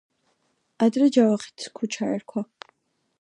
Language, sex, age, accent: Georgian, female, under 19, მშვიდი